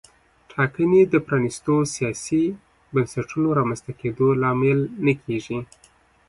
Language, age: Pashto, 30-39